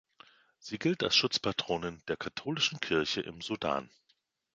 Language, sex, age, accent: German, male, 40-49, Deutschland Deutsch